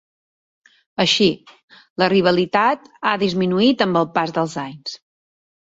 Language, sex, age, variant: Catalan, female, 40-49, Balear